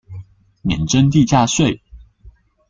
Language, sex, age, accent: Chinese, female, 19-29, 出生地：高雄市